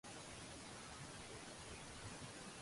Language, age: Cantonese, 19-29